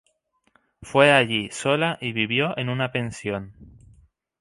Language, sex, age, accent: Spanish, male, 19-29, España: Islas Canarias